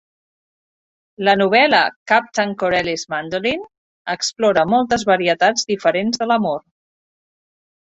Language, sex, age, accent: Catalan, female, 50-59, Català central